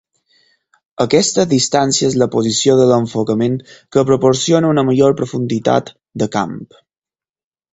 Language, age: Catalan, 19-29